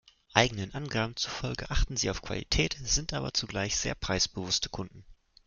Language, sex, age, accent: German, male, 19-29, Deutschland Deutsch